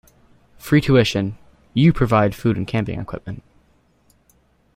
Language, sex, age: English, male, under 19